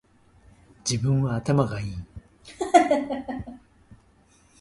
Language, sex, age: Japanese, male, 50-59